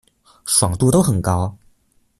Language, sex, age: Chinese, male, under 19